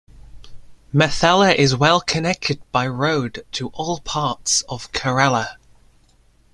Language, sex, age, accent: English, male, under 19, England English